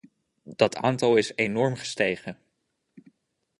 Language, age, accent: Dutch, 19-29, Nederlands Nederlands